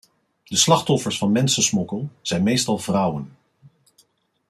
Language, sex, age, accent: Dutch, male, 40-49, Nederlands Nederlands